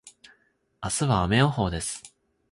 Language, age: Japanese, 19-29